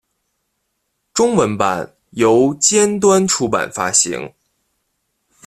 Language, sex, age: Chinese, male, 19-29